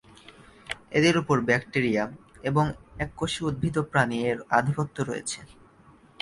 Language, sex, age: Bengali, male, under 19